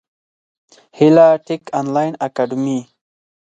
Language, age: Pashto, 19-29